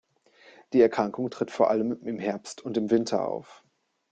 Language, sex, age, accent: German, male, 19-29, Deutschland Deutsch